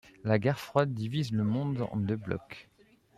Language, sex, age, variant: French, male, 30-39, Français de métropole